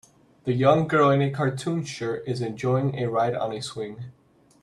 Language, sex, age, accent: English, male, 30-39, United States English